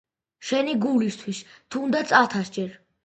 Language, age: Georgian, under 19